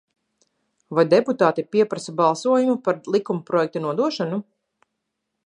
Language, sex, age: Latvian, female, 40-49